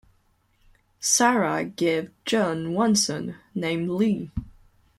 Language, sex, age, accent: English, female, 19-29, United States English